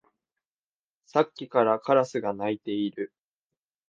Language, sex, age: Japanese, male, under 19